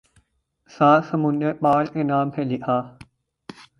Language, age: Urdu, 19-29